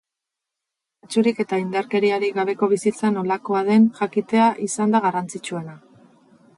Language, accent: Basque, Erdialdekoa edo Nafarra (Gipuzkoa, Nafarroa)